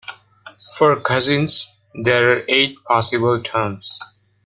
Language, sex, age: English, male, 19-29